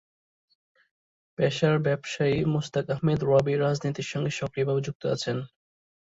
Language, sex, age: Bengali, male, 19-29